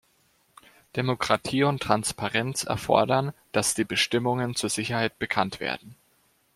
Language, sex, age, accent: German, male, under 19, Deutschland Deutsch